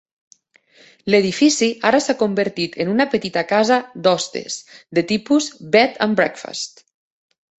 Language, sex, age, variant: Catalan, female, 40-49, Nord-Occidental